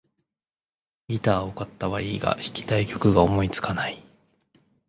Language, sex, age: Japanese, male, 19-29